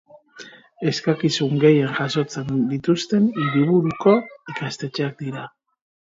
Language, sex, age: Basque, male, 30-39